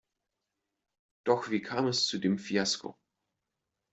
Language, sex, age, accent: German, male, 19-29, Deutschland Deutsch